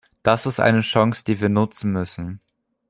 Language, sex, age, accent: German, male, under 19, Deutschland Deutsch